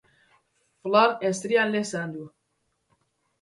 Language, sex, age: Central Kurdish, male, 19-29